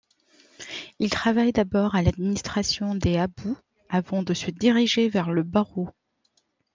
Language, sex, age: French, male, 40-49